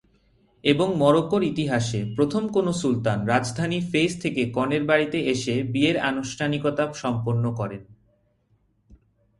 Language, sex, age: Bengali, male, 19-29